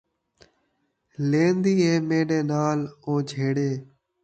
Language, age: Saraiki, under 19